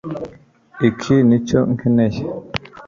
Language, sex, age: Kinyarwanda, male, under 19